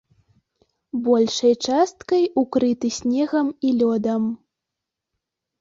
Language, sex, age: Belarusian, female, under 19